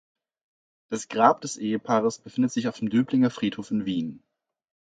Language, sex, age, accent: German, male, 19-29, Deutschland Deutsch